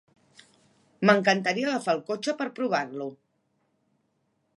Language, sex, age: Catalan, female, 40-49